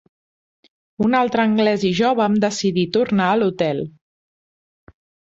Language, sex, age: Catalan, female, 30-39